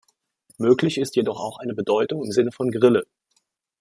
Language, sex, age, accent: German, male, 30-39, Deutschland Deutsch